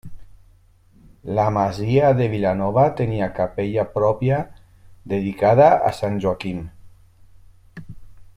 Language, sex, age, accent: Catalan, male, 40-49, valencià